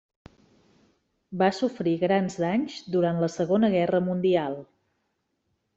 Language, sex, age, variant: Catalan, female, 40-49, Central